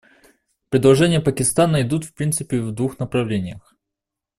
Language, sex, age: Russian, male, under 19